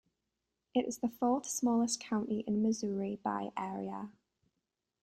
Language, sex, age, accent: English, female, 30-39, England English